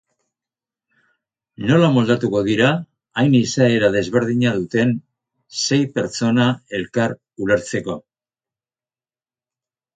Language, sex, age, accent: Basque, male, 50-59, Mendebalekoa (Araba, Bizkaia, Gipuzkoako mendebaleko herri batzuk)